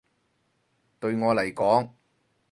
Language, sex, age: Cantonese, male, 30-39